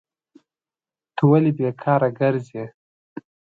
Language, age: Pashto, 19-29